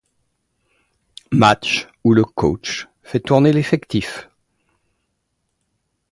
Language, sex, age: French, male, 60-69